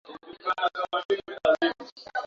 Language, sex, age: Swahili, female, 19-29